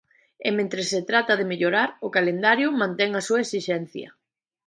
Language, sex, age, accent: Galician, female, 40-49, Atlántico (seseo e gheada)